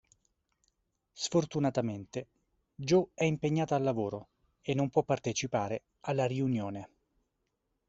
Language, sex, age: Italian, male, 40-49